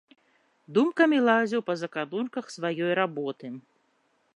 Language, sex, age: Belarusian, female, 30-39